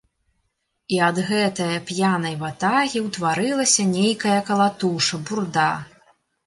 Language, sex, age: Belarusian, female, 30-39